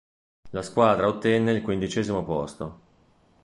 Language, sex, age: Italian, male, 50-59